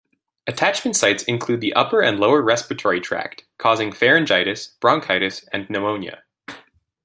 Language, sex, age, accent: English, male, 19-29, Canadian English